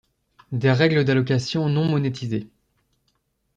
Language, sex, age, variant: French, male, under 19, Français de métropole